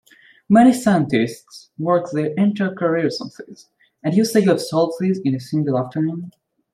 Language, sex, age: English, male, under 19